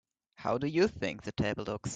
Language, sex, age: English, male, under 19